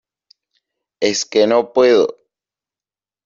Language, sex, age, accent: Spanish, male, 19-29, Rioplatense: Argentina, Uruguay, este de Bolivia, Paraguay